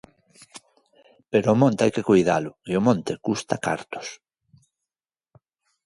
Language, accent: Galician, Normativo (estándar)